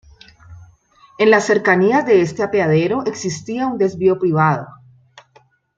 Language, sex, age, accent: Spanish, female, 40-49, Andino-Pacífico: Colombia, Perú, Ecuador, oeste de Bolivia y Venezuela andina